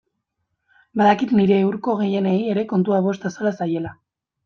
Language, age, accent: Basque, 19-29, Mendebalekoa (Araba, Bizkaia, Gipuzkoako mendebaleko herri batzuk)